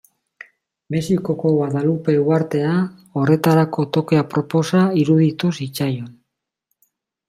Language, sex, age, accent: Basque, male, 50-59, Mendebalekoa (Araba, Bizkaia, Gipuzkoako mendebaleko herri batzuk)